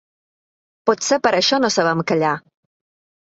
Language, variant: Catalan, Balear